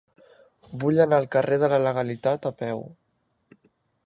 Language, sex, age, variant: Catalan, male, 19-29, Central